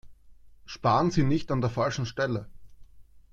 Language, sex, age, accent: German, male, 30-39, Österreichisches Deutsch